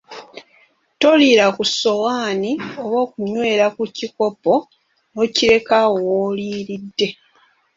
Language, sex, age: Ganda, female, 19-29